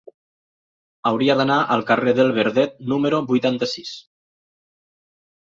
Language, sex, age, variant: Catalan, male, 50-59, Nord-Occidental